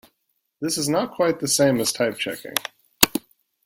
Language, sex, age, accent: English, male, 30-39, United States English